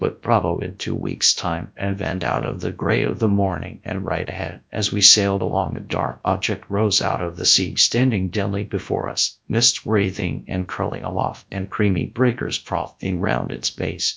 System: TTS, GradTTS